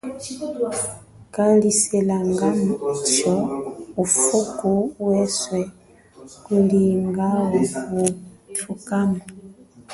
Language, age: Chokwe, 40-49